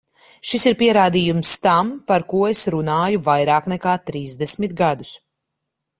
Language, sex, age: Latvian, female, 30-39